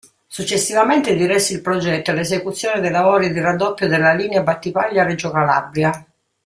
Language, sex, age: Italian, female, 60-69